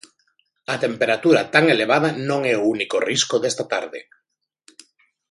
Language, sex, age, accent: Galician, male, 40-49, Normativo (estándar)